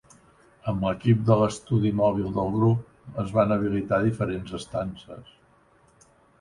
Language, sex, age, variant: Catalan, male, 60-69, Central